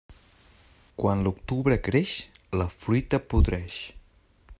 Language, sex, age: Catalan, male, 30-39